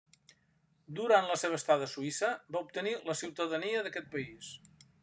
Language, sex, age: Catalan, male, 70-79